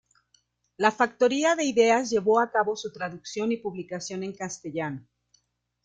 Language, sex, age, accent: Spanish, female, 40-49, México